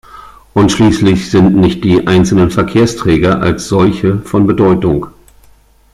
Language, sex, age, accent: German, male, 50-59, Deutschland Deutsch